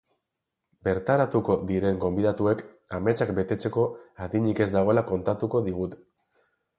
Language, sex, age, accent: Basque, male, 40-49, Mendebalekoa (Araba, Bizkaia, Gipuzkoako mendebaleko herri batzuk)